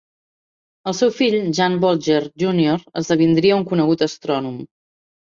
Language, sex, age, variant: Catalan, female, 30-39, Central